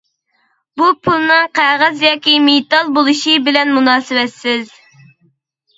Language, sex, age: Uyghur, female, under 19